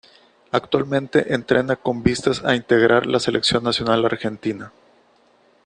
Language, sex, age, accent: Spanish, male, 30-39, México